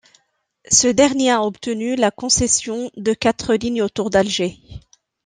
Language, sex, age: French, female, 30-39